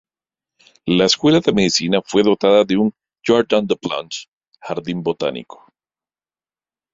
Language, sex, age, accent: Spanish, male, 40-49, América central